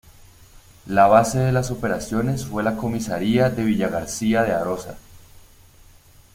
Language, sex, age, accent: Spanish, male, 19-29, Andino-Pacífico: Colombia, Perú, Ecuador, oeste de Bolivia y Venezuela andina